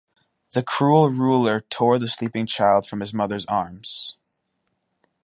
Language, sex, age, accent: English, male, under 19, United States English